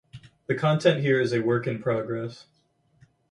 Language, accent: English, United States English